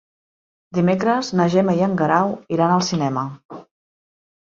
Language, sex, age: Catalan, female, 40-49